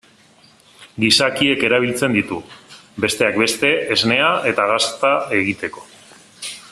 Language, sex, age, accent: Basque, male, 40-49, Mendebalekoa (Araba, Bizkaia, Gipuzkoako mendebaleko herri batzuk)